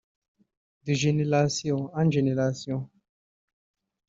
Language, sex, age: Kinyarwanda, male, 30-39